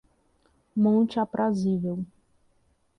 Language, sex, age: Portuguese, female, 19-29